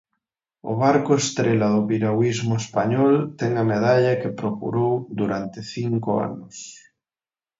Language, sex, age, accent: Galician, male, 30-39, Central (gheada)